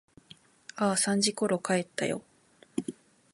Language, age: Japanese, 19-29